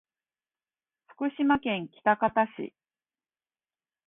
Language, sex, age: Japanese, female, 50-59